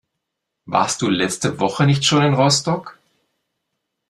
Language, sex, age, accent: German, male, 40-49, Deutschland Deutsch